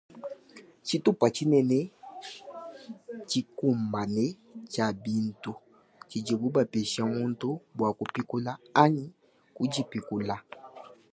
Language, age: Luba-Lulua, 19-29